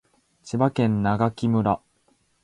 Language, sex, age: Japanese, male, 19-29